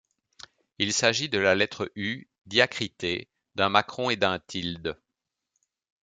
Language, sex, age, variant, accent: French, male, 40-49, Français d'Europe, Français de Belgique